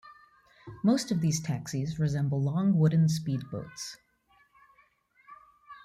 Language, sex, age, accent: English, female, 30-39, United States English